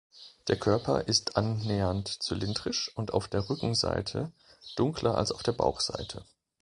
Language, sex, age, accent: German, male, 40-49, Deutschland Deutsch